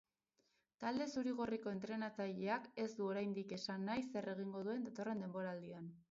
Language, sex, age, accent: Basque, female, 19-29, Mendebalekoa (Araba, Bizkaia, Gipuzkoako mendebaleko herri batzuk)